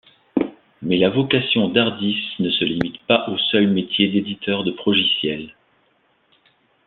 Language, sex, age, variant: French, male, 30-39, Français de métropole